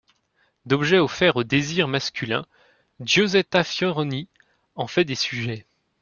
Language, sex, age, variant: French, male, 19-29, Français de métropole